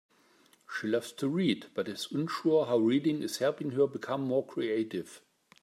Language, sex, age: English, male, 50-59